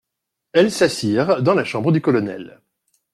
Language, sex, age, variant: French, male, 40-49, Français de métropole